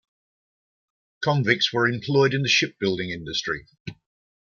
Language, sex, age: English, male, 60-69